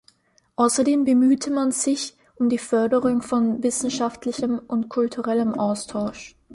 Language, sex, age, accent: German, female, 19-29, Österreichisches Deutsch